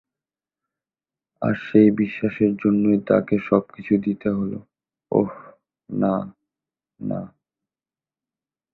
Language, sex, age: Bengali, male, 19-29